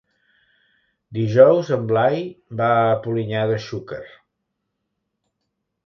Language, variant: Catalan, Central